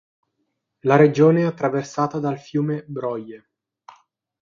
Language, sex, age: Italian, male, 19-29